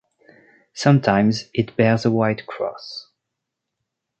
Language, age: English, 19-29